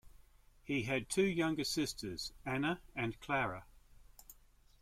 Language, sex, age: English, male, 60-69